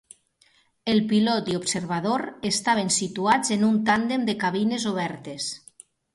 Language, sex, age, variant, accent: Catalan, female, 40-49, Nord-Occidental, nord-occidental